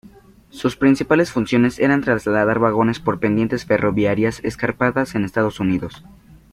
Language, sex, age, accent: Spanish, male, 19-29, España: Norte peninsular (Asturias, Castilla y León, Cantabria, País Vasco, Navarra, Aragón, La Rioja, Guadalajara, Cuenca)